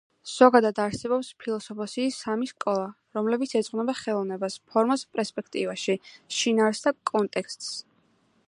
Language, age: Georgian, under 19